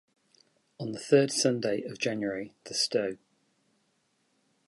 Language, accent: English, England English